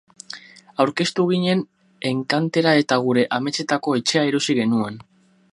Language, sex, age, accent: Basque, male, 19-29, Mendebalekoa (Araba, Bizkaia, Gipuzkoako mendebaleko herri batzuk)